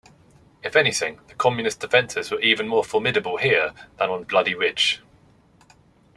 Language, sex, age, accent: English, male, 30-39, England English